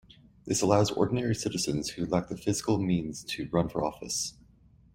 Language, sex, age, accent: English, male, 19-29, United States English